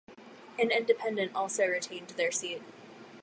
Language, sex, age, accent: English, female, under 19, United States English